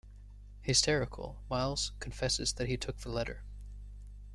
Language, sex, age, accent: English, male, 19-29, United States English